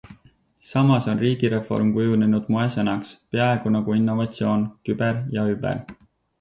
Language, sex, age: Estonian, male, 19-29